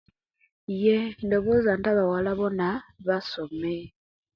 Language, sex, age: Kenyi, female, 19-29